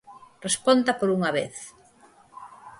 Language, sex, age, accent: Galician, female, 50-59, Normativo (estándar)